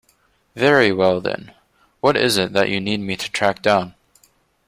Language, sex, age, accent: English, male, 19-29, United States English